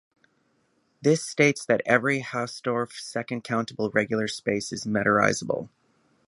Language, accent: English, United States English